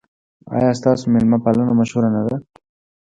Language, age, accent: Pashto, 19-29, معیاري پښتو